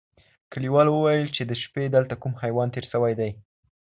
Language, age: Pashto, under 19